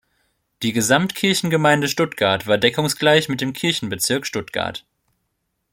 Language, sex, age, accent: German, male, 19-29, Deutschland Deutsch